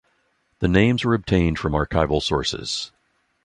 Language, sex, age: English, male, 60-69